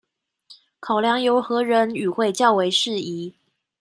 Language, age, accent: Chinese, 19-29, 出生地：臺北市